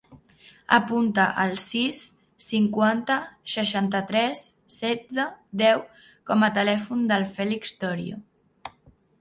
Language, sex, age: Catalan, male, 50-59